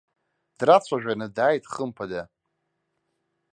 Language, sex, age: Abkhazian, male, 19-29